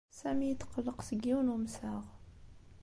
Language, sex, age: Kabyle, female, 19-29